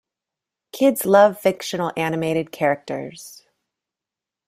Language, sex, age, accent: English, female, 40-49, United States English